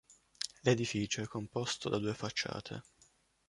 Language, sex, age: Italian, male, 19-29